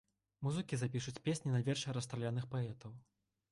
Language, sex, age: Belarusian, male, 19-29